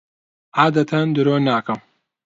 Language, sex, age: Central Kurdish, male, 19-29